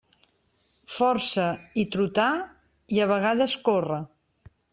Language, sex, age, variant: Catalan, female, 50-59, Central